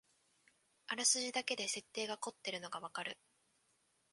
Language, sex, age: Japanese, female, 19-29